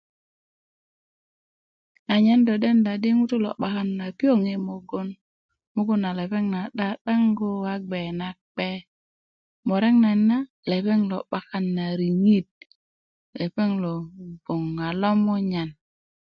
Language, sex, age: Kuku, female, 40-49